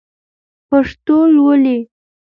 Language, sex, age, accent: Pashto, female, under 19, کندهاری لهجه